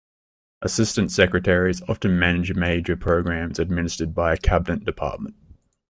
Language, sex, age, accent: English, male, 19-29, Australian English